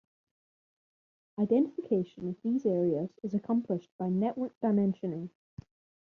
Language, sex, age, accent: English, male, under 19, Scottish English